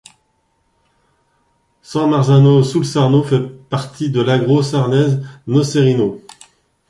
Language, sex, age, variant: French, male, 40-49, Français de métropole